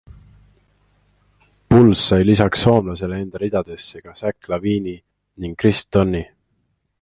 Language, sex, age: Estonian, male, 19-29